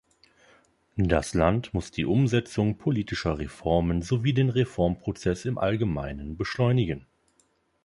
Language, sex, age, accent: German, male, 30-39, Deutschland Deutsch